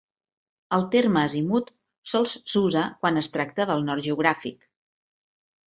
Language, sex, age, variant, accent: Catalan, female, 40-49, Central, central